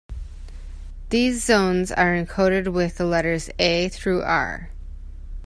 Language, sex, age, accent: English, female, 30-39, United States English